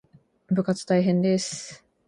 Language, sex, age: Japanese, female, 19-29